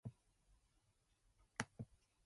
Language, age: English, 19-29